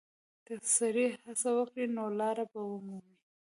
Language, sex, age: Pashto, female, 19-29